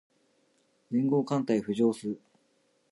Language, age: Japanese, 40-49